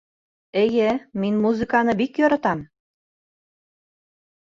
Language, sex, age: Bashkir, female, 30-39